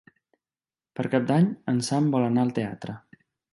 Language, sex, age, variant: Catalan, male, 30-39, Central